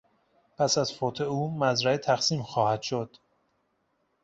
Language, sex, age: Persian, male, 30-39